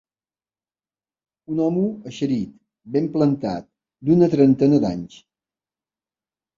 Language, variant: Catalan, Balear